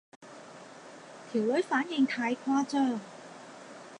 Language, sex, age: Cantonese, female, 40-49